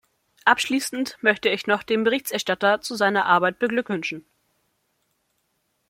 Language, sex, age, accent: German, female, under 19, Deutschland Deutsch